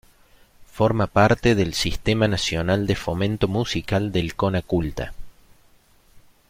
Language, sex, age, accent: Spanish, male, 30-39, Rioplatense: Argentina, Uruguay, este de Bolivia, Paraguay